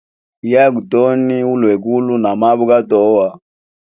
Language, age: Hemba, 30-39